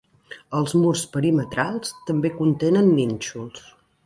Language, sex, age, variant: Catalan, female, 40-49, Central